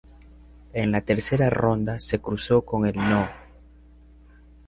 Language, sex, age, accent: Spanish, male, 19-29, Andino-Pacífico: Colombia, Perú, Ecuador, oeste de Bolivia y Venezuela andina